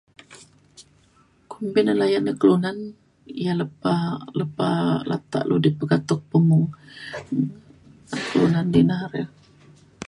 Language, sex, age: Mainstream Kenyah, female, 30-39